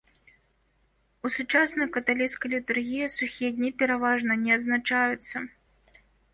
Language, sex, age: Belarusian, female, 19-29